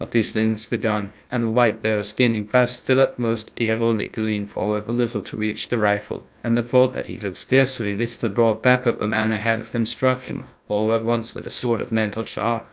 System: TTS, GlowTTS